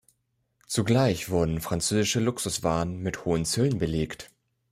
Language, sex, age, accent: German, male, 30-39, Deutschland Deutsch